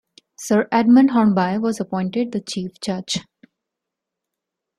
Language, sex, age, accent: English, female, 30-39, India and South Asia (India, Pakistan, Sri Lanka)